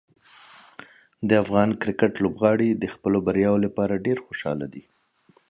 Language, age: Pashto, 30-39